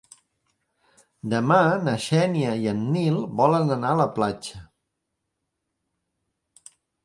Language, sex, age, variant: Catalan, male, 50-59, Central